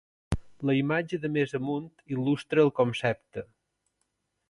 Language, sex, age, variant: Catalan, male, 50-59, Balear